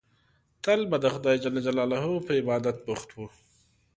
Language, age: Pashto, 30-39